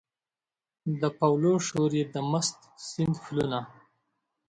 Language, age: Pashto, 19-29